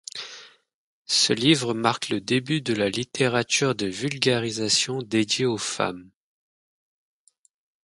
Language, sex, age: French, male, 30-39